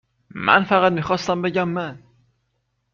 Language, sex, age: Persian, male, 19-29